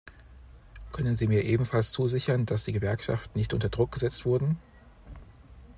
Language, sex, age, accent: German, male, 30-39, Deutschland Deutsch